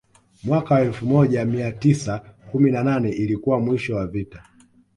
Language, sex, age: Swahili, male, 19-29